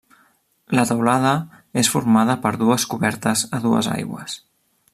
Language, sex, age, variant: Catalan, male, 30-39, Central